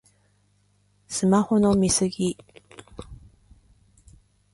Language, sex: Japanese, female